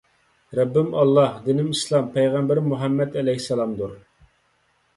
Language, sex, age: Uyghur, male, 30-39